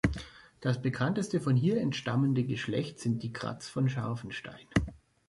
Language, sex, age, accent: German, male, 30-39, Deutschland Deutsch